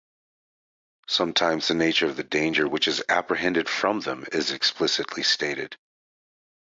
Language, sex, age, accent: English, male, 40-49, United States English